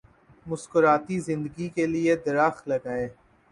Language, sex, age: Urdu, male, 19-29